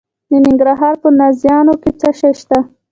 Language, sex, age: Pashto, female, under 19